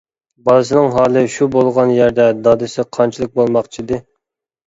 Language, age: Uyghur, 19-29